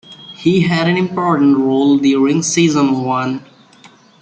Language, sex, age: English, male, 19-29